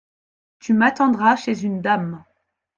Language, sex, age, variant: French, female, 30-39, Français de métropole